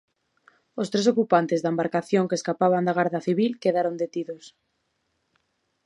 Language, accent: Galician, Normativo (estándar)